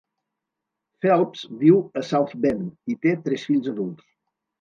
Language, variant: Catalan, Central